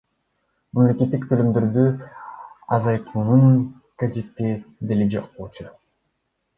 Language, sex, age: Kyrgyz, male, under 19